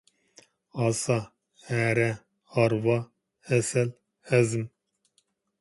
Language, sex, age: Uyghur, male, 40-49